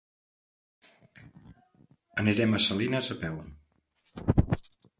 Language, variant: Catalan, Central